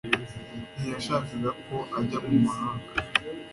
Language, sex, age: Kinyarwanda, male, under 19